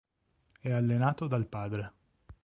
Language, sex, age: Italian, male, 30-39